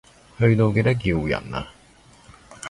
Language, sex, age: Cantonese, male, 19-29